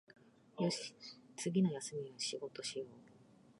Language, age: Japanese, 50-59